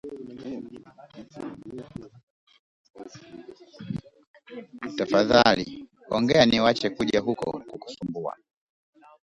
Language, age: Swahili, 30-39